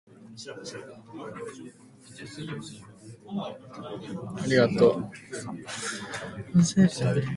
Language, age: Japanese, 19-29